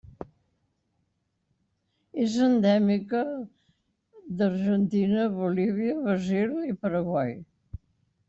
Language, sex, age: Catalan, female, 90+